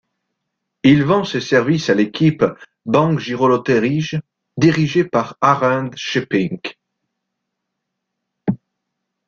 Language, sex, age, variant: French, male, 19-29, Français de métropole